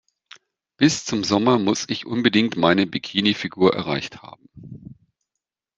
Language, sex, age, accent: German, male, 50-59, Deutschland Deutsch